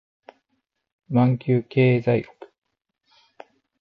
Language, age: Japanese, 40-49